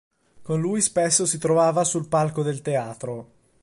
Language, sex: Italian, male